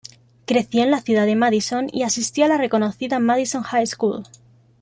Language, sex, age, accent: Spanish, female, 19-29, España: Centro-Sur peninsular (Madrid, Toledo, Castilla-La Mancha)